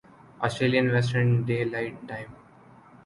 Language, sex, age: Urdu, male, 19-29